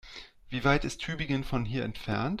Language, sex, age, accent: German, male, 40-49, Deutschland Deutsch